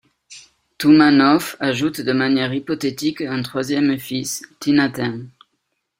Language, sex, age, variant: French, male, 30-39, Français de métropole